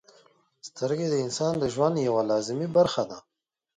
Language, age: Pashto, 30-39